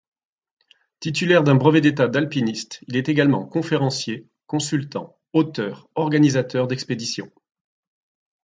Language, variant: French, Français de métropole